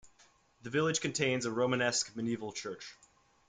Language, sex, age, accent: English, male, 19-29, United States English